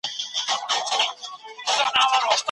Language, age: Pashto, 30-39